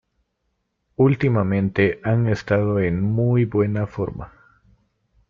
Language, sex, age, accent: Spanish, male, 19-29, América central